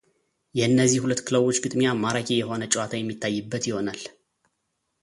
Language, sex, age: Amharic, male, 30-39